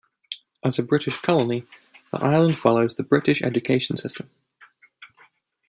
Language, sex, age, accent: English, male, 19-29, England English